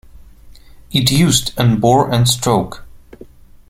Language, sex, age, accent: English, male, 19-29, United States English